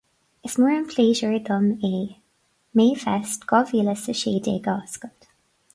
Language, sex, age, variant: Irish, female, 19-29, Gaeilge na Mumhan